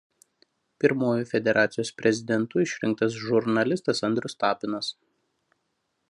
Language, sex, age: Lithuanian, male, 30-39